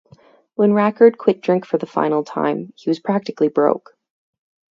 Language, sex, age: English, female, 19-29